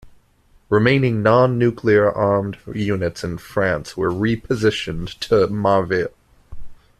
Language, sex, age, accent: English, male, 19-29, United States English